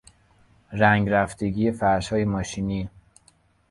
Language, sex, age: Persian, male, 19-29